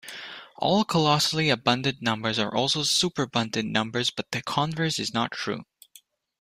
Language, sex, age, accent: English, male, under 19, United States English